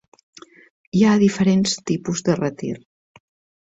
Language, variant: Catalan, Septentrional